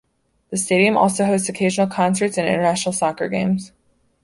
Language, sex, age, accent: English, female, under 19, United States English